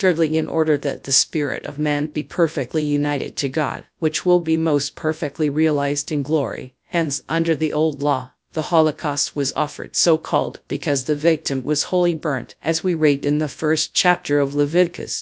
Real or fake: fake